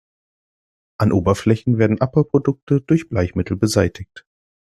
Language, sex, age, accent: German, male, 19-29, Deutschland Deutsch